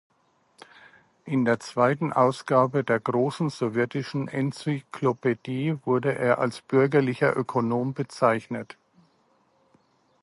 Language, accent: German, Deutschland Deutsch